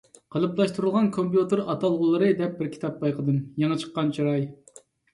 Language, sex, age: Uyghur, male, 30-39